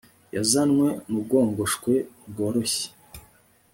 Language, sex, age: Kinyarwanda, female, 30-39